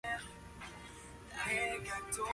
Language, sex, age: English, male, 19-29